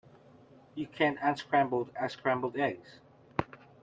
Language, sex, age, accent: English, male, 30-39, Filipino